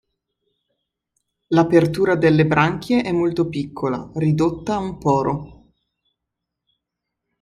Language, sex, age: Italian, female, 19-29